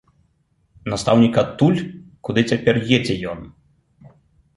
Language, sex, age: Belarusian, male, 30-39